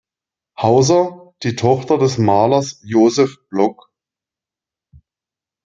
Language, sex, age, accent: German, male, 30-39, Deutschland Deutsch